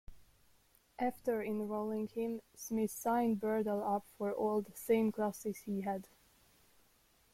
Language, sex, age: English, female, 19-29